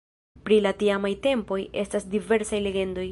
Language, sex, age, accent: Esperanto, female, under 19, Internacia